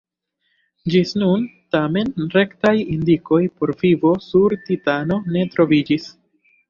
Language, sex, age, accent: Esperanto, male, 19-29, Internacia